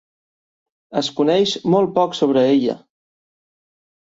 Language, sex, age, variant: Catalan, male, 19-29, Central